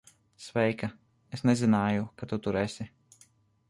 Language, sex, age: Latvian, male, 30-39